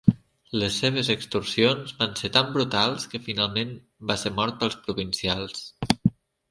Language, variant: Catalan, Nord-Occidental